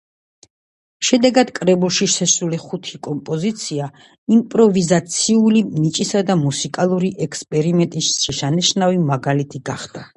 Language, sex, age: Georgian, female, 50-59